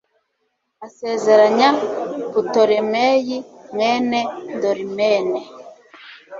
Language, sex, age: Kinyarwanda, female, 30-39